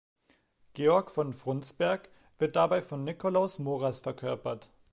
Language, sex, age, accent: German, male, 19-29, Deutschland Deutsch